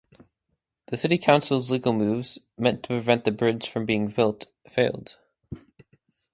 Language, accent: English, United States English